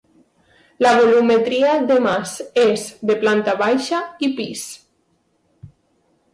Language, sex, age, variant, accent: Catalan, female, 19-29, Valencià meridional, valencià